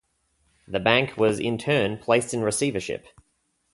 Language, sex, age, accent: English, male, 19-29, Australian English